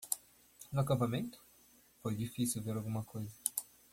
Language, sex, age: Portuguese, male, 19-29